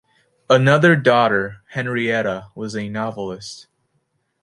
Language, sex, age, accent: English, male, 19-29, United States English